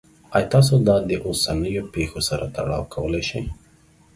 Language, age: Pashto, 30-39